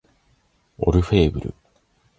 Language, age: Japanese, 19-29